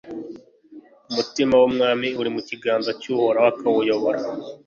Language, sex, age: Kinyarwanda, male, 19-29